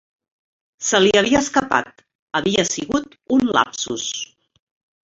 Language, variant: Catalan, Central